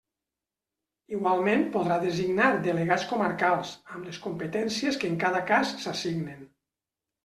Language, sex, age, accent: Catalan, male, 50-59, valencià